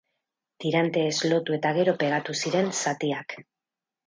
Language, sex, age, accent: Basque, female, 50-59, Mendebalekoa (Araba, Bizkaia, Gipuzkoako mendebaleko herri batzuk)